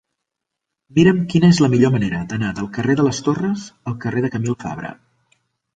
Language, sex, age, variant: Catalan, male, 40-49, Central